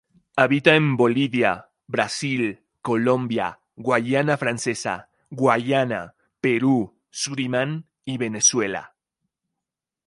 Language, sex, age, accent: Spanish, male, 30-39, Andino-Pacífico: Colombia, Perú, Ecuador, oeste de Bolivia y Venezuela andina